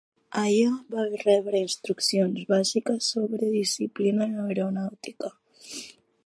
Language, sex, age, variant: Catalan, female, 19-29, Central